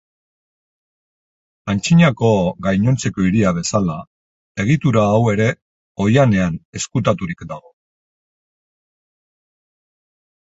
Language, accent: Basque, Mendebalekoa (Araba, Bizkaia, Gipuzkoako mendebaleko herri batzuk)